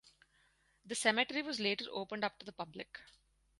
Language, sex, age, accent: English, female, 19-29, India and South Asia (India, Pakistan, Sri Lanka)